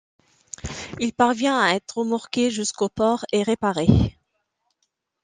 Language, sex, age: French, female, 30-39